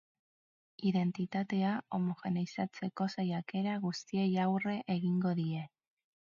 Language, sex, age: Basque, female, 40-49